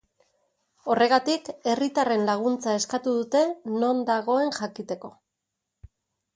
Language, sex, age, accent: Basque, female, 40-49, Mendebalekoa (Araba, Bizkaia, Gipuzkoako mendebaleko herri batzuk)